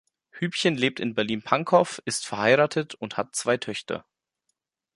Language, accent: German, Deutschland Deutsch